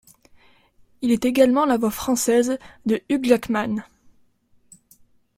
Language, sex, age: French, female, 19-29